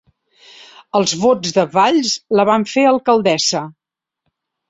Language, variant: Catalan, Central